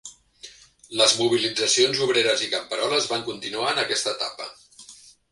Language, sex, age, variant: Catalan, male, 50-59, Central